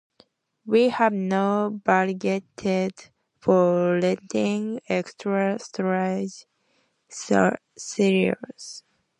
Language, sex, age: English, female, 19-29